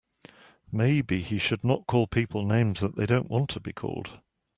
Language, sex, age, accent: English, male, 50-59, England English